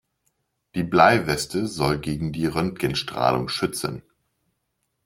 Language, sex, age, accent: German, male, 40-49, Deutschland Deutsch